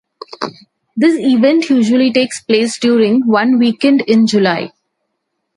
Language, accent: English, India and South Asia (India, Pakistan, Sri Lanka)